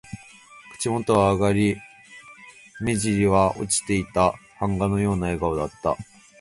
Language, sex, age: Japanese, male, 19-29